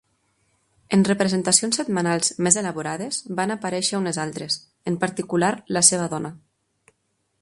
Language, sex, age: Catalan, female, 30-39